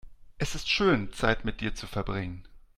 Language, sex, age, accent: German, male, 40-49, Deutschland Deutsch